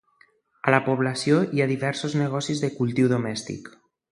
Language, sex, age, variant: Catalan, male, 40-49, Central